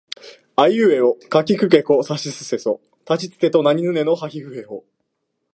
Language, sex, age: Japanese, male, under 19